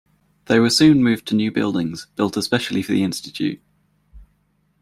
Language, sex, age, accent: English, male, 19-29, England English